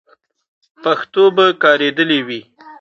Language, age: Pashto, 30-39